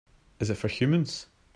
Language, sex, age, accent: English, male, 19-29, Scottish English